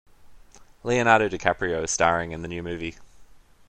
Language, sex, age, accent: English, male, 30-39, Australian English